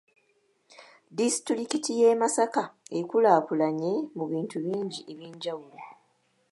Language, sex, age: Ganda, female, 30-39